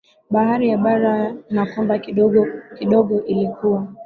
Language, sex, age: Swahili, female, 19-29